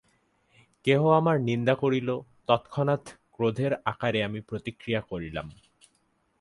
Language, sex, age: Bengali, male, 19-29